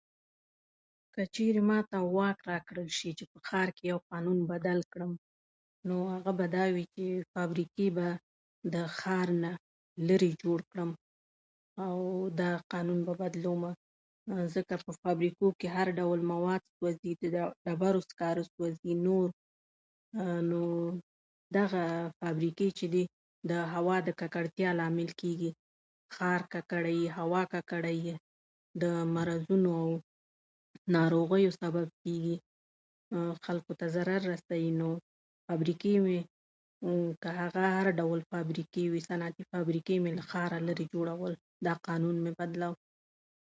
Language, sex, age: Pashto, female, 30-39